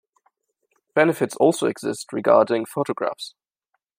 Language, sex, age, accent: English, male, 19-29, England English